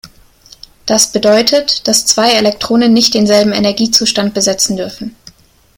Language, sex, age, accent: German, female, 19-29, Deutschland Deutsch